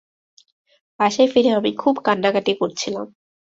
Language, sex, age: Bengali, female, 19-29